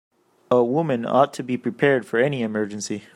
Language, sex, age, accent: English, male, 30-39, United States English